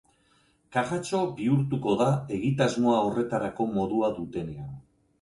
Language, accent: Basque, Mendebalekoa (Araba, Bizkaia, Gipuzkoako mendebaleko herri batzuk)